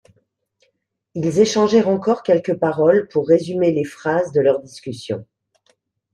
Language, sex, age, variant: French, female, 50-59, Français de métropole